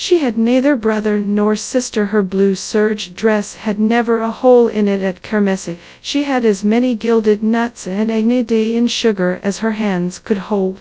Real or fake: fake